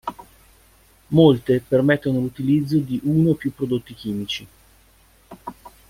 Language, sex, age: Italian, male, 40-49